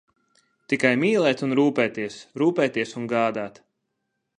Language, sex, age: Latvian, male, 30-39